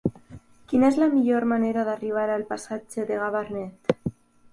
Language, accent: Catalan, valencià